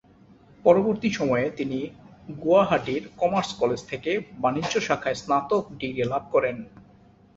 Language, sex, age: Bengali, male, 30-39